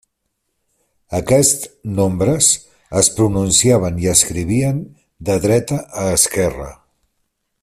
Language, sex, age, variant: Catalan, male, 60-69, Central